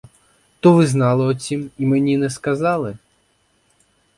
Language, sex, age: Ukrainian, male, 19-29